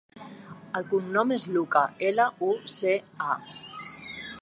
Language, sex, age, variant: Catalan, female, 40-49, Central